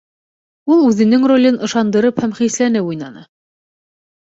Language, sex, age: Bashkir, female, 19-29